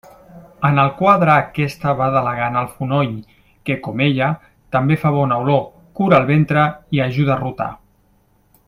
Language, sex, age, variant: Catalan, male, 40-49, Central